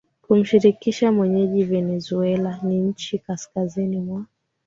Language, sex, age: Swahili, female, 19-29